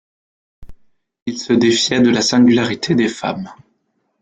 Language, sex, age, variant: French, male, 30-39, Français de métropole